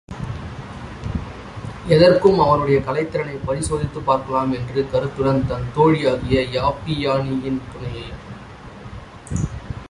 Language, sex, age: Tamil, male, 19-29